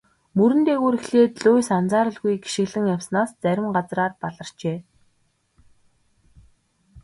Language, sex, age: Mongolian, female, 19-29